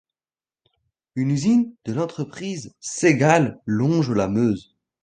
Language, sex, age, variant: French, female, 19-29, Français de métropole